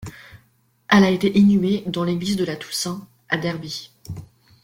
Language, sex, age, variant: French, female, 19-29, Français de métropole